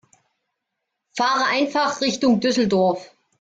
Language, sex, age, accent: German, female, 40-49, Deutschland Deutsch